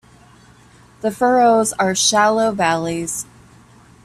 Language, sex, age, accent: English, female, 40-49, United States English